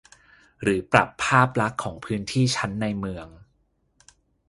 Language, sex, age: Thai, male, 30-39